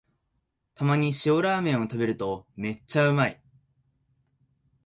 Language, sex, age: Japanese, male, 19-29